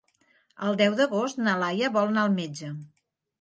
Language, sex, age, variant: Catalan, female, 50-59, Central